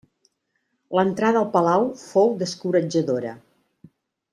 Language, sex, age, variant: Catalan, female, 60-69, Central